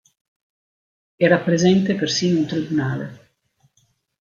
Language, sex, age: Italian, female, 50-59